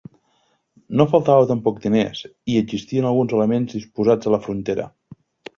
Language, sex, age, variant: Catalan, male, 30-39, Central